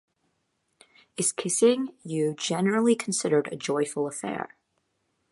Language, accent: English, United States English